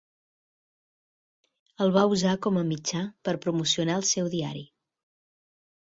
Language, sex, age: Catalan, female, 40-49